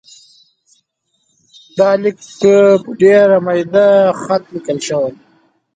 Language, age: Pashto, 19-29